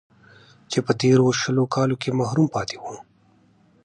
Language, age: Pashto, 19-29